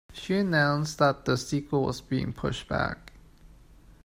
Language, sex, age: English, male, 19-29